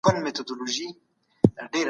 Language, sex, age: Pashto, female, 30-39